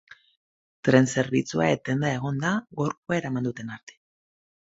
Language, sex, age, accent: Basque, female, 40-49, Erdialdekoa edo Nafarra (Gipuzkoa, Nafarroa)